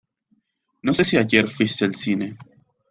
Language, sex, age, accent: Spanish, male, 19-29, Andino-Pacífico: Colombia, Perú, Ecuador, oeste de Bolivia y Venezuela andina